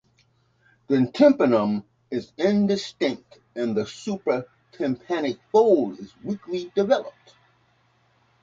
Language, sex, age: English, male, 60-69